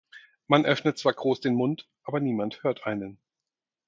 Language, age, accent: German, 40-49, Deutschland Deutsch